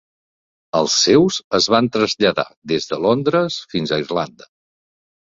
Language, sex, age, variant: Catalan, male, 50-59, Nord-Occidental